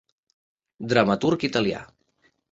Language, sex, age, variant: Catalan, male, 30-39, Central